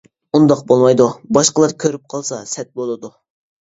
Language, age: Uyghur, 19-29